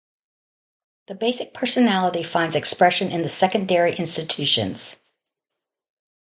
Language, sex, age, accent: English, female, 60-69, United States English